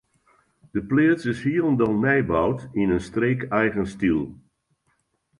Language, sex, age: Western Frisian, male, 80-89